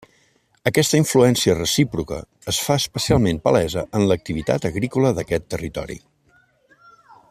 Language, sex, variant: Catalan, male, Central